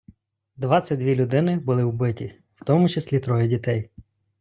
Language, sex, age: Ukrainian, male, 30-39